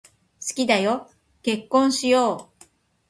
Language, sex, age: Japanese, female, 50-59